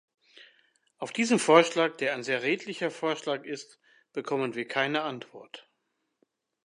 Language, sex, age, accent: German, male, 60-69, Deutschland Deutsch